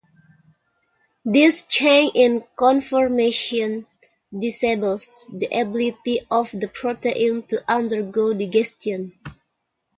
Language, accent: English, Malaysian English